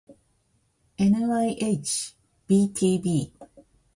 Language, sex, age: Japanese, female, 50-59